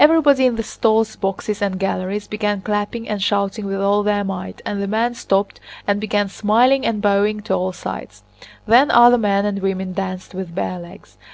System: none